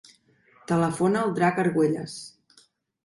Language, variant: Catalan, Central